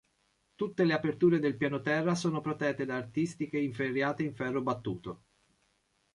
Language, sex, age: Italian, male, 40-49